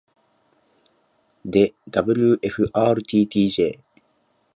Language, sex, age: Japanese, male, 19-29